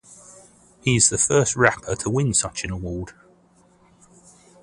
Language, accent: English, London English